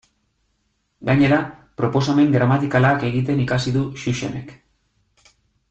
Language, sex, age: Basque, male, 30-39